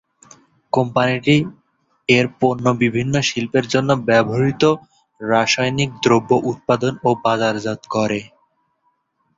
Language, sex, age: Bengali, male, 19-29